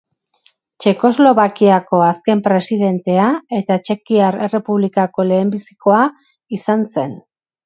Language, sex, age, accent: Basque, female, 40-49, Erdialdekoa edo Nafarra (Gipuzkoa, Nafarroa)